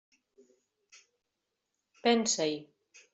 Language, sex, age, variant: Catalan, female, 50-59, Central